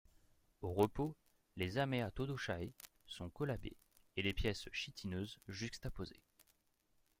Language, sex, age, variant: French, male, 19-29, Français de métropole